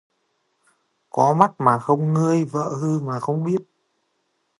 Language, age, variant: Vietnamese, 19-29, Hà Nội